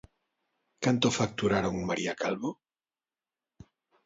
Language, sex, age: Galician, male, 50-59